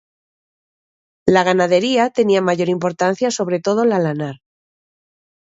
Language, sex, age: Spanish, female, 30-39